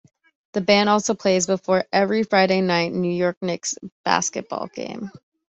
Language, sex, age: English, female, 19-29